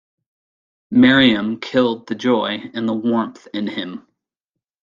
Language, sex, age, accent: English, male, 40-49, United States English